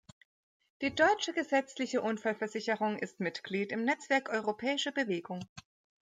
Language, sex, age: German, female, 30-39